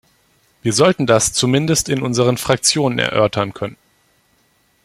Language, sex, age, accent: German, male, 19-29, Deutschland Deutsch